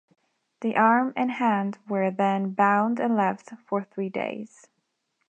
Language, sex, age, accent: English, female, 19-29, United States English